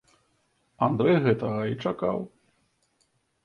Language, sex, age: Belarusian, male, 30-39